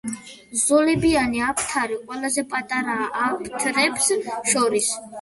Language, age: Georgian, 30-39